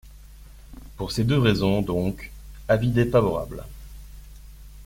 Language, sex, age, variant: French, male, 30-39, Français de métropole